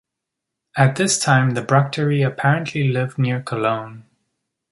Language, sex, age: English, male, 19-29